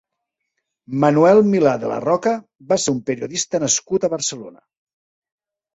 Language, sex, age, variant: Catalan, male, 40-49, Central